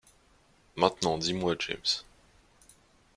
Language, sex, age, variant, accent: French, male, 19-29, Français d'Europe, Français de Suisse